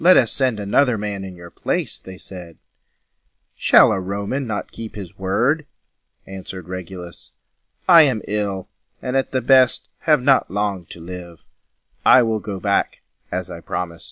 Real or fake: real